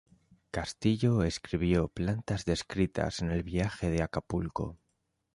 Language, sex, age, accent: Spanish, male, 19-29, España: Norte peninsular (Asturias, Castilla y León, Cantabria, País Vasco, Navarra, Aragón, La Rioja, Guadalajara, Cuenca)